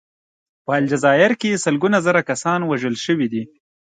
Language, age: Pashto, 19-29